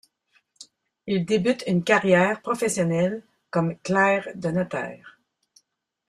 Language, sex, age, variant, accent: French, female, 50-59, Français d'Amérique du Nord, Français du Canada